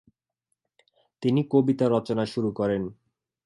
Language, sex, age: Bengali, male, 19-29